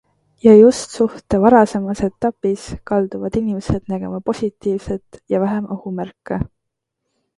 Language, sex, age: Estonian, female, 19-29